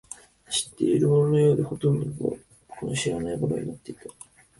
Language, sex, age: Japanese, male, 19-29